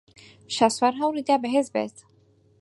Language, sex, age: Central Kurdish, female, 19-29